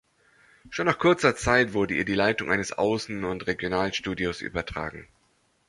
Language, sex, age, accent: German, male, 40-49, Deutschland Deutsch